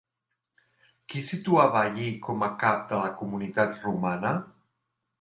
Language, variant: Catalan, Central